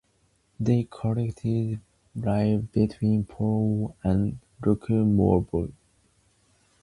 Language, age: English, under 19